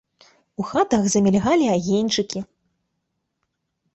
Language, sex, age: Belarusian, female, 19-29